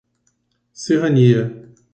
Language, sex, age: Portuguese, male, 60-69